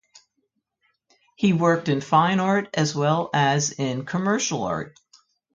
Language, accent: English, United States English